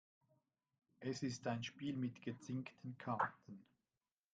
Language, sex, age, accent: German, male, 50-59, Schweizerdeutsch